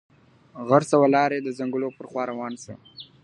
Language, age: Pashto, 19-29